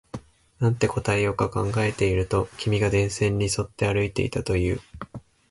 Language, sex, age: Japanese, male, 19-29